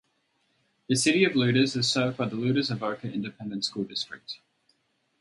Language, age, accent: English, 30-39, Australian English